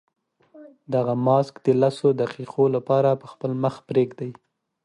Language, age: Pashto, 30-39